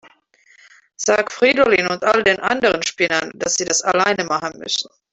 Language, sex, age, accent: German, female, 40-49, Deutschland Deutsch